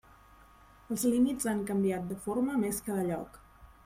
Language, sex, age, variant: Catalan, female, 30-39, Central